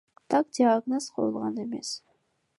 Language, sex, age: Kyrgyz, female, under 19